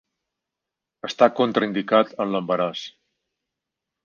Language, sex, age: Catalan, male, 40-49